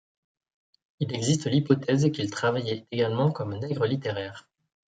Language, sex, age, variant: French, male, 30-39, Français de métropole